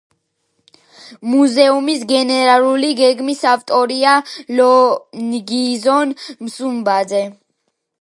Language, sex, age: Georgian, female, under 19